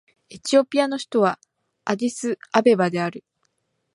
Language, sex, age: Japanese, female, 19-29